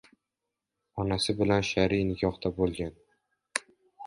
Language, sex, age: Uzbek, male, 19-29